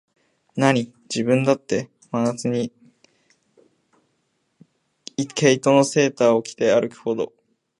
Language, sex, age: Japanese, male, 19-29